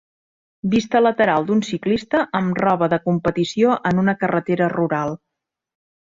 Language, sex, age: Catalan, female, 40-49